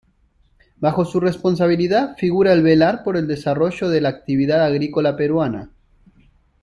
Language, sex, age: Spanish, male, 30-39